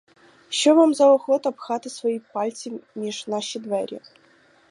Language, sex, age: Ukrainian, female, 19-29